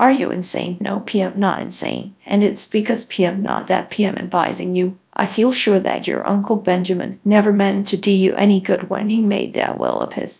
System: TTS, GradTTS